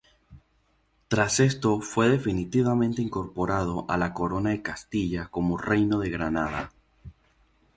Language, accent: Spanish, América central